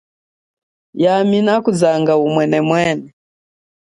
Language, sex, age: Chokwe, female, 40-49